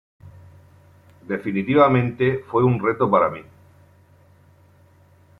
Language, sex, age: Spanish, male, 50-59